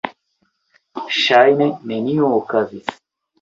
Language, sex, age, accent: Esperanto, male, 40-49, Internacia